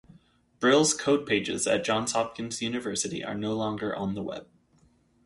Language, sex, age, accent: English, male, 30-39, United States English